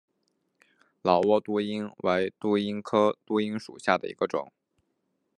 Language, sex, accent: Chinese, male, 出生地：河南省